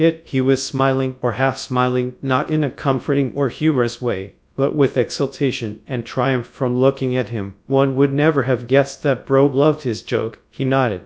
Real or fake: fake